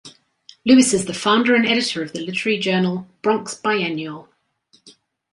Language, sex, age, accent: English, female, 50-59, Australian English